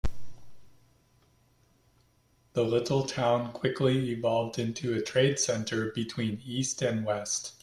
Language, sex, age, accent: English, male, 30-39, United States English